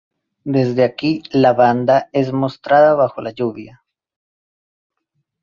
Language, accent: Spanish, Andino-Pacífico: Colombia, Perú, Ecuador, oeste de Bolivia y Venezuela andina